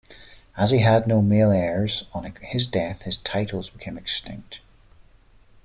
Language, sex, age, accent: English, male, 40-49, Irish English